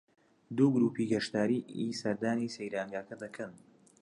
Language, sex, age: Central Kurdish, male, 19-29